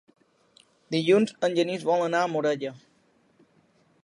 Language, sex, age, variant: Catalan, male, under 19, Balear